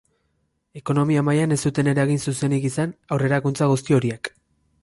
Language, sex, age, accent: Basque, male, 19-29, Erdialdekoa edo Nafarra (Gipuzkoa, Nafarroa)